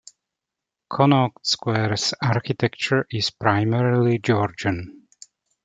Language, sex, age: English, male, 40-49